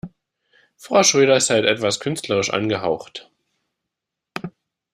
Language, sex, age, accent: German, male, 19-29, Deutschland Deutsch